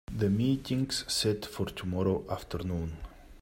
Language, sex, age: English, male, 30-39